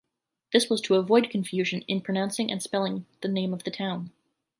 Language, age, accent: English, 30-39, United States English